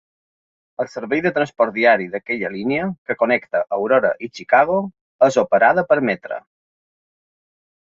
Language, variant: Catalan, Balear